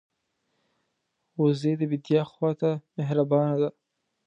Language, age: Pashto, 19-29